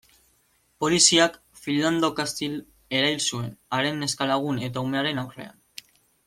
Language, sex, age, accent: Basque, male, 19-29, Mendebalekoa (Araba, Bizkaia, Gipuzkoako mendebaleko herri batzuk)